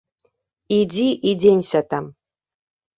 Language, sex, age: Belarusian, female, 30-39